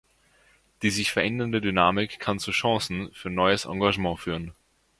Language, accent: German, Österreichisches Deutsch